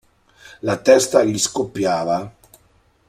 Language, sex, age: Italian, male, 40-49